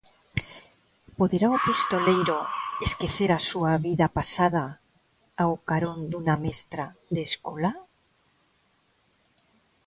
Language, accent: Galician, Neofalante